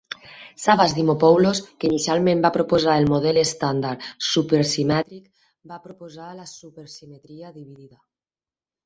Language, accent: Catalan, Tortosí